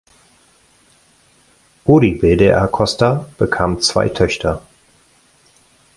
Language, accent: German, Deutschland Deutsch